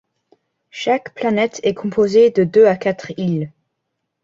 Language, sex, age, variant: French, male, under 19, Français de métropole